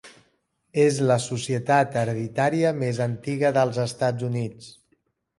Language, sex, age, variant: Catalan, male, 40-49, Central